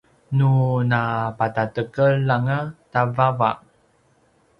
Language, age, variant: Paiwan, 30-39, pinayuanan a kinaikacedasan (東排灣語)